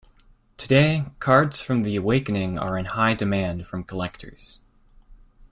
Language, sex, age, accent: English, male, 19-29, United States English